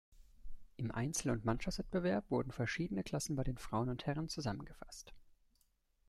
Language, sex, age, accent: German, male, 19-29, Deutschland Deutsch